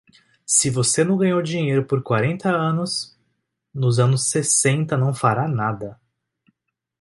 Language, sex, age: Portuguese, male, 19-29